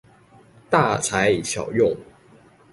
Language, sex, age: Chinese, male, 19-29